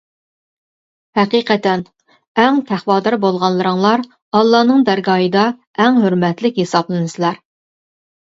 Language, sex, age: Uyghur, female, 40-49